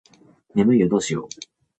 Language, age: Japanese, 19-29